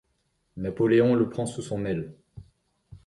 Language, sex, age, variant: French, male, 40-49, Français de métropole